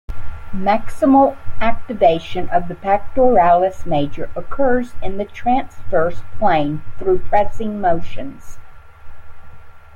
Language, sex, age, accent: English, female, 70-79, United States English